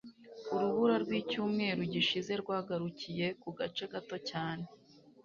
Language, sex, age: Kinyarwanda, female, 19-29